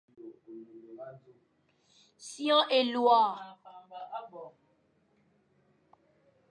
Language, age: Fang, under 19